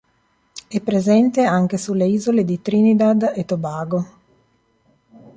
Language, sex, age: Italian, female, 40-49